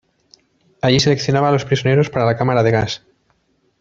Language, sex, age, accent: Spanish, male, 40-49, España: Centro-Sur peninsular (Madrid, Toledo, Castilla-La Mancha)